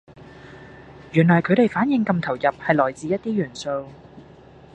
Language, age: Cantonese, 19-29